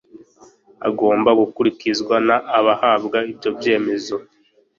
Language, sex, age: Kinyarwanda, male, 19-29